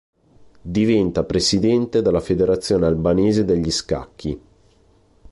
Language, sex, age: Italian, male, 30-39